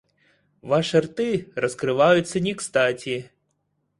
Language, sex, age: Russian, male, 30-39